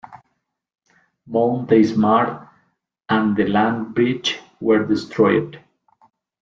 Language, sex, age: English, male, 40-49